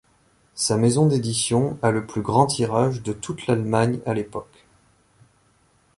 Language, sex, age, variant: French, male, 19-29, Français de métropole